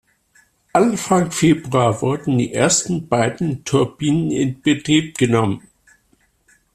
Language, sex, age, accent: German, male, 60-69, Deutschland Deutsch